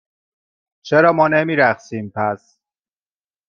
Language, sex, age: Persian, male, 40-49